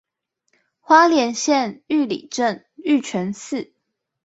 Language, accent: Chinese, 出生地：桃園市